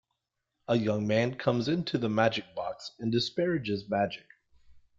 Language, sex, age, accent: English, male, 40-49, United States English